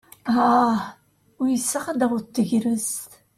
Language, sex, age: Kabyle, female, 40-49